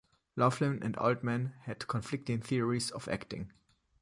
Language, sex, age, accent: English, male, 19-29, United States English